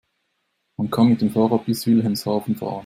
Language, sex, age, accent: German, male, 19-29, Schweizerdeutsch